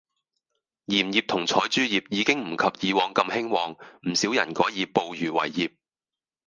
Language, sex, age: Cantonese, male, 30-39